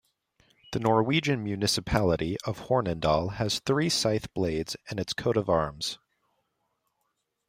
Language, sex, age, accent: English, male, 19-29, United States English